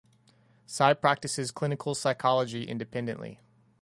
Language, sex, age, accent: English, male, 19-29, United States English